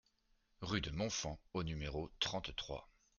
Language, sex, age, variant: French, male, 19-29, Français de métropole